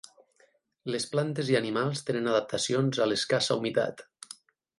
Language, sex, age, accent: Catalan, male, 30-39, valencià; valencià meridional